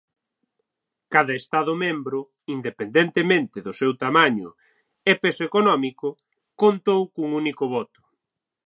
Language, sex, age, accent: Galician, male, 19-29, Central (gheada)